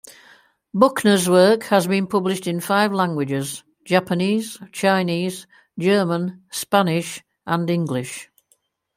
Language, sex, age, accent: English, female, 60-69, England English